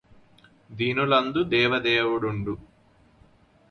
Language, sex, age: Telugu, male, 19-29